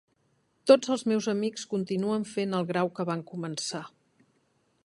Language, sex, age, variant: Catalan, female, 50-59, Central